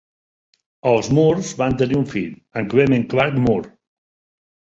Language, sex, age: Catalan, male, 50-59